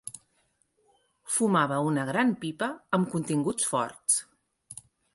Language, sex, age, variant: Catalan, female, 40-49, Central